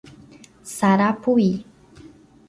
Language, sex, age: Portuguese, female, 19-29